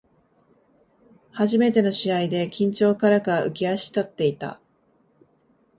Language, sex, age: Japanese, female, 30-39